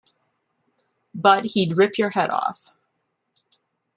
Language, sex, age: English, female, 40-49